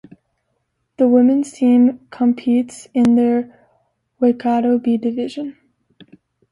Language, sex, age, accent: English, female, 19-29, United States English